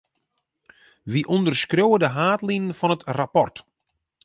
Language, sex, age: Western Frisian, male, 30-39